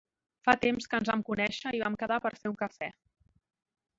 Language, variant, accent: Catalan, Central, central